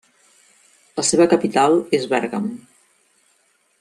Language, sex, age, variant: Catalan, female, 50-59, Central